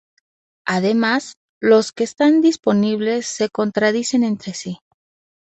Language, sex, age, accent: Spanish, female, 30-39, México